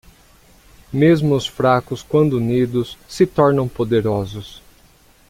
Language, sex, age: Portuguese, male, 30-39